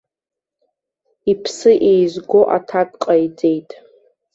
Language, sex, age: Abkhazian, female, under 19